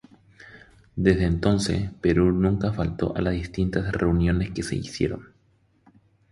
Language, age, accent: Spanish, 30-39, Rioplatense: Argentina, Uruguay, este de Bolivia, Paraguay